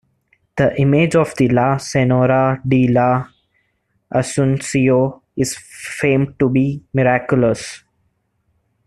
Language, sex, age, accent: English, male, 19-29, India and South Asia (India, Pakistan, Sri Lanka)